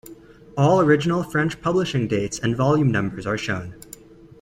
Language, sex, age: English, male, 19-29